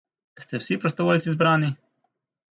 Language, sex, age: Slovenian, male, 19-29